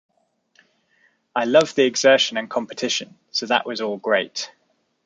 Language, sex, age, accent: English, male, 30-39, England English